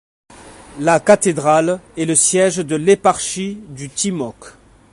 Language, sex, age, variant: French, male, 40-49, Français de métropole